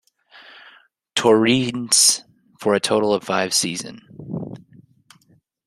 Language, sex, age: English, male, 19-29